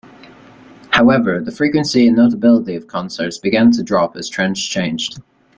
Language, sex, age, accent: English, male, under 19, Canadian English